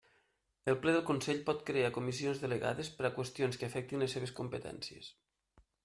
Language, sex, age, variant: Catalan, male, 30-39, Nord-Occidental